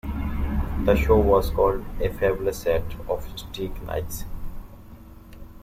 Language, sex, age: English, male, 19-29